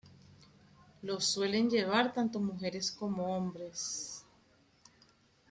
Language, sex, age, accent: Spanish, female, 40-49, Caribe: Cuba, Venezuela, Puerto Rico, República Dominicana, Panamá, Colombia caribeña, México caribeño, Costa del golfo de México